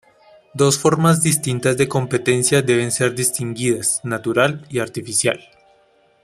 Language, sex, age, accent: Spanish, male, 19-29, América central